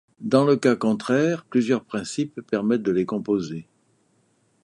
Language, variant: French, Français de métropole